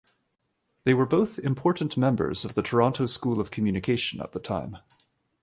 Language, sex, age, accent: English, male, 30-39, Canadian English